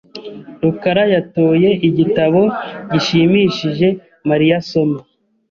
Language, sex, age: Kinyarwanda, male, 30-39